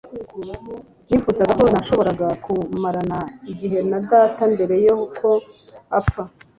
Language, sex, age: Kinyarwanda, female, 30-39